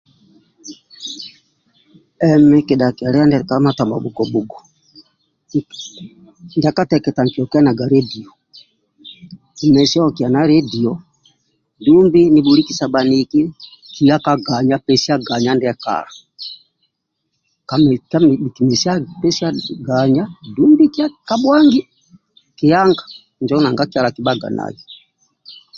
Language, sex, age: Amba (Uganda), male, 60-69